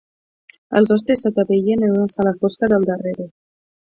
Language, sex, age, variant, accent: Catalan, female, 30-39, Nord-Occidental, Lleidatà